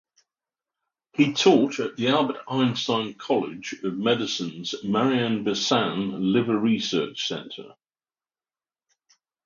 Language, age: English, 60-69